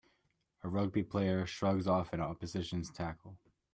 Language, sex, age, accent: English, male, 19-29, United States English